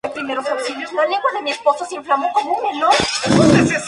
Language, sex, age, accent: Spanish, male, 19-29, México